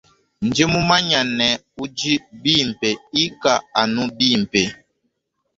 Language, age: Luba-Lulua, 19-29